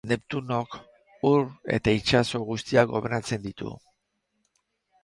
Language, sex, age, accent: Basque, male, 60-69, Erdialdekoa edo Nafarra (Gipuzkoa, Nafarroa)